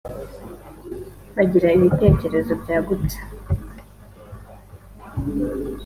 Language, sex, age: Kinyarwanda, female, 19-29